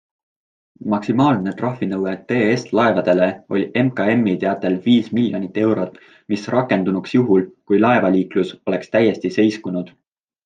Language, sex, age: Estonian, male, 19-29